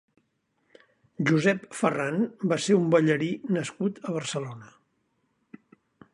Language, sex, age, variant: Catalan, male, 70-79, Central